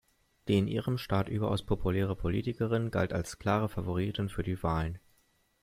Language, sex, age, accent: German, male, 19-29, Deutschland Deutsch